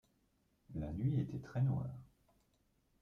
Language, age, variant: French, 30-39, Français de métropole